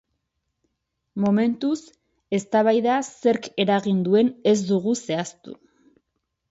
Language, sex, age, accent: Basque, female, 19-29, Erdialdekoa edo Nafarra (Gipuzkoa, Nafarroa)